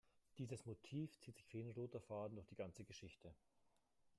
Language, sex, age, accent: German, male, 30-39, Deutschland Deutsch